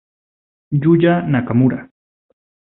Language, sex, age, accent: Spanish, male, 30-39, Andino-Pacífico: Colombia, Perú, Ecuador, oeste de Bolivia y Venezuela andina